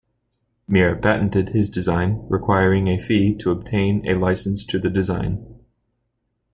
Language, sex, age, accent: English, male, 19-29, United States English